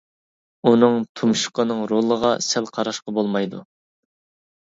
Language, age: Uyghur, 19-29